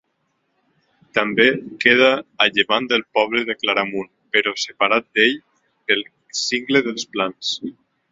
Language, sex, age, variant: Catalan, male, 19-29, Nord-Occidental